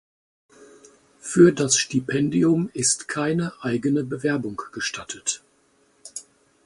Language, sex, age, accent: German, male, 50-59, Deutschland Deutsch